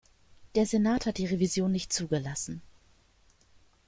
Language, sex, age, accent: German, female, 30-39, Deutschland Deutsch